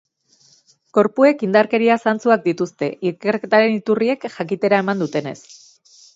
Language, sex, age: Basque, female, 30-39